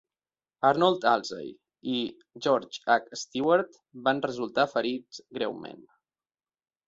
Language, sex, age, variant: Catalan, male, 19-29, Central